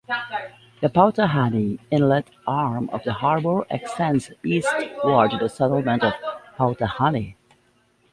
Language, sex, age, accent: English, female, 50-59, United States English